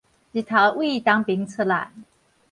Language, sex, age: Min Nan Chinese, female, 40-49